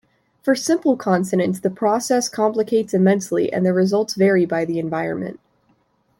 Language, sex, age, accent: English, female, under 19, United States English